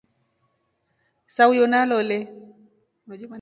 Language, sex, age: Rombo, female, 30-39